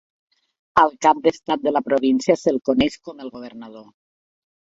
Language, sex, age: Catalan, female, 60-69